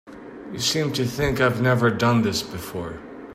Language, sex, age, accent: English, male, 40-49, United States English